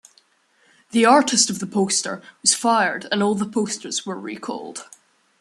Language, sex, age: English, male, under 19